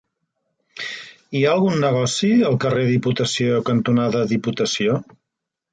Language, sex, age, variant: Catalan, male, 50-59, Central